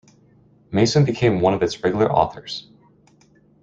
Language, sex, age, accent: English, male, 30-39, United States English